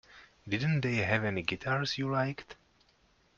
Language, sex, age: English, male, 30-39